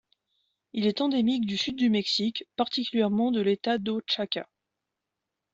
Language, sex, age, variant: French, female, 30-39, Français de métropole